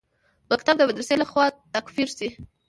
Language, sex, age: Pashto, female, under 19